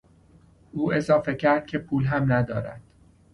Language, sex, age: Persian, male, 30-39